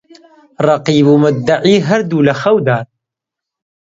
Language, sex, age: Central Kurdish, male, 19-29